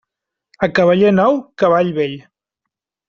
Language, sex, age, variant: Catalan, male, 30-39, Central